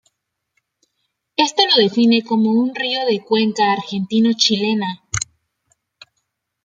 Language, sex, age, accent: Spanish, female, 19-29, México